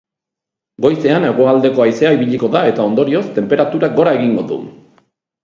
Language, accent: Basque, Erdialdekoa edo Nafarra (Gipuzkoa, Nafarroa)